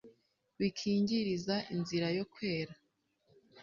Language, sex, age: Kinyarwanda, female, 19-29